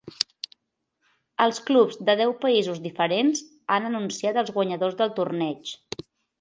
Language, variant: Catalan, Central